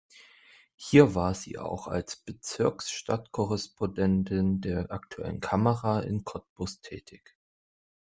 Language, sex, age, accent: German, male, 19-29, Deutschland Deutsch